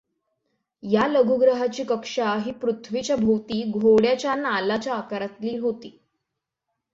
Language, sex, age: Marathi, female, 19-29